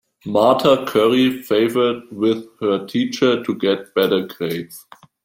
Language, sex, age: English, male, 19-29